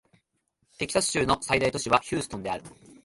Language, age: Japanese, 19-29